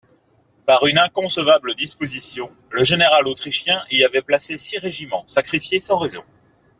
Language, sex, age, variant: French, male, 19-29, Français de métropole